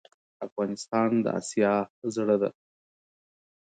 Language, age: Pashto, 30-39